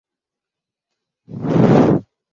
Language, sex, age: Swahili, male, 30-39